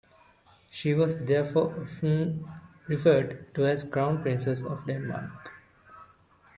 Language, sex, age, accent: English, male, 19-29, India and South Asia (India, Pakistan, Sri Lanka)